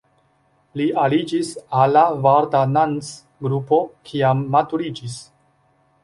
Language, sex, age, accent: Esperanto, male, 30-39, Internacia